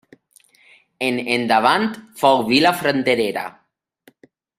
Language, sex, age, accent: Catalan, male, 30-39, valencià